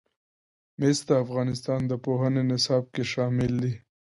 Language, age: Pashto, 19-29